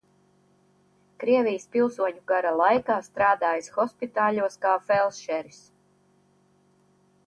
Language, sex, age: Latvian, female, 60-69